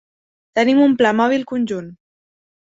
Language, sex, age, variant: Catalan, female, under 19, Central